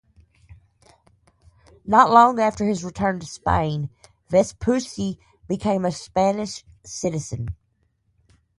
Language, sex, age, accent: English, female, 40-49, United States English